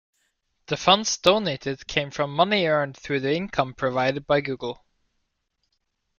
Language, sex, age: English, male, 19-29